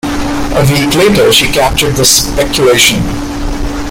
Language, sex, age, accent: English, male, 19-29, India and South Asia (India, Pakistan, Sri Lanka)